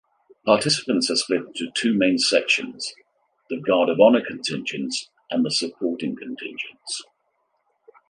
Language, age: English, 60-69